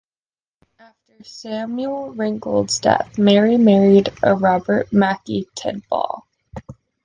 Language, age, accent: English, 19-29, United States English